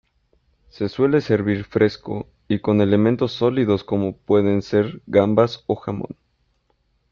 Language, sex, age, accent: Spanish, male, 19-29, México